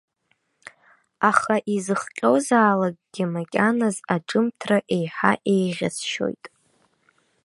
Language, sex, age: Abkhazian, female, under 19